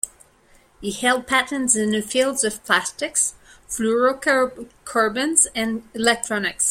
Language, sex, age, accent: English, female, 40-49, Canadian English